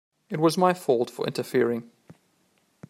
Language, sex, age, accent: English, male, 30-39, England English